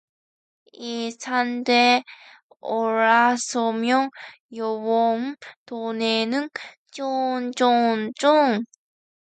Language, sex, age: Korean, female, 19-29